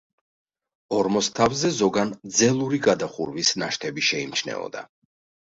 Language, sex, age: Georgian, male, 40-49